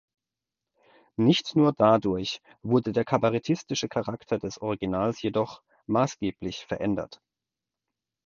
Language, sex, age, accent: German, male, 40-49, Deutschland Deutsch